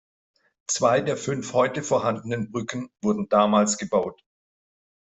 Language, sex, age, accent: German, male, 50-59, Deutschland Deutsch